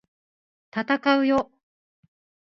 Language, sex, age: Japanese, female, 40-49